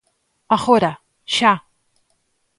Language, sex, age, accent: Galician, female, 30-39, Atlántico (seseo e gheada)